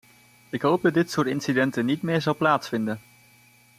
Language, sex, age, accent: Dutch, male, 19-29, Nederlands Nederlands